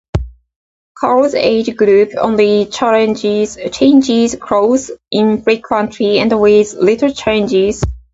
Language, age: English, 40-49